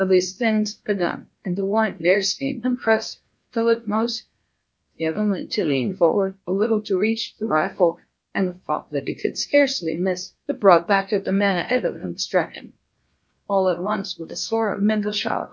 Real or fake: fake